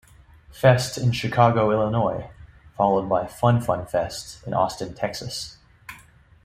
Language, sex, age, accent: English, male, 19-29, United States English